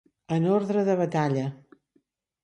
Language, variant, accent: Catalan, Central, central